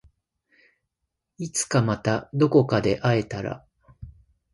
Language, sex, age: Japanese, male, 30-39